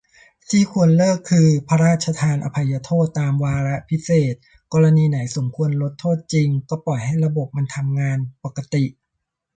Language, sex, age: Thai, male, 40-49